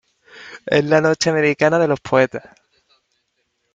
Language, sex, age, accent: Spanish, male, 30-39, España: Sur peninsular (Andalucia, Extremadura, Murcia)